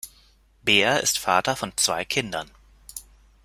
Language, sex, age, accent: German, male, 30-39, Deutschland Deutsch